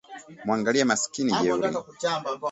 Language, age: Swahili, 30-39